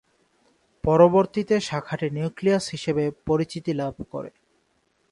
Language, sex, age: Bengali, male, 19-29